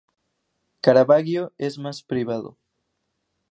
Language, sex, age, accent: Spanish, male, 19-29, México